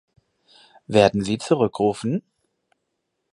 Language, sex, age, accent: German, male, 30-39, Deutschland Deutsch